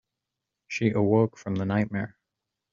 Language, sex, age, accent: English, male, 19-29, United States English